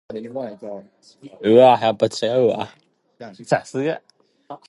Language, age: English, 19-29